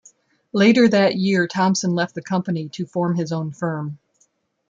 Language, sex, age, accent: English, female, 50-59, United States English